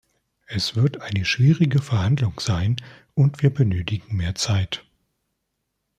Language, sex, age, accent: German, male, 40-49, Deutschland Deutsch